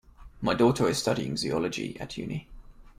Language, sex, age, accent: English, male, 19-29, England English